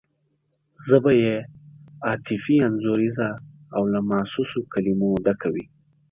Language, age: Pashto, 19-29